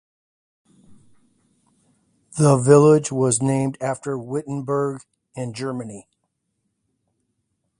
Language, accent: English, United States English